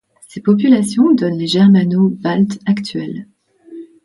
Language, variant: French, Français de métropole